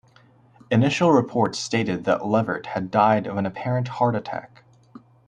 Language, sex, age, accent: English, male, 19-29, United States English